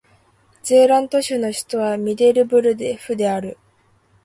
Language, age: Japanese, 19-29